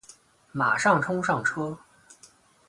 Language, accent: Chinese, 出生地：山东省